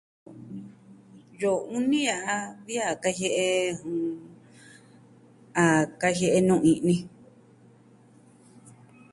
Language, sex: Southwestern Tlaxiaco Mixtec, female